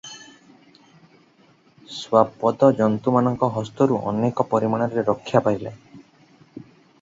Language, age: Odia, 19-29